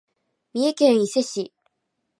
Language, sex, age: Japanese, female, 19-29